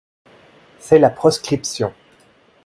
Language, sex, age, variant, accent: French, male, 19-29, Français d'Europe, Français de Suisse